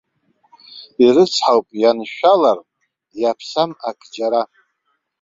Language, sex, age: Abkhazian, male, 60-69